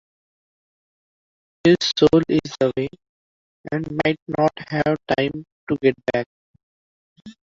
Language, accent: English, India and South Asia (India, Pakistan, Sri Lanka)